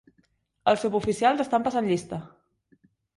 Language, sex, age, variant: Catalan, female, 19-29, Central